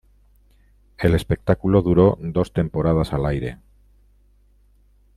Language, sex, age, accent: Spanish, male, 50-59, España: Norte peninsular (Asturias, Castilla y León, Cantabria, País Vasco, Navarra, Aragón, La Rioja, Guadalajara, Cuenca)